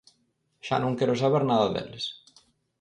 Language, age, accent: Galician, 19-29, Normativo (estándar)